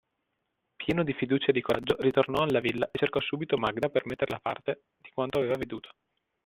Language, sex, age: Italian, male, 19-29